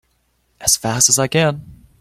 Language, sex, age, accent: English, male, 19-29, United States English